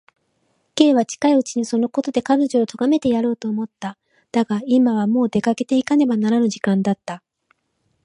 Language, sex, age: Japanese, female, 40-49